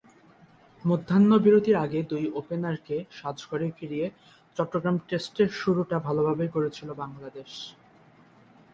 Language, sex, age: Bengali, male, 19-29